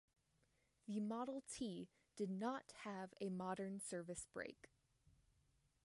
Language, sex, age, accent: English, female, 19-29, United States English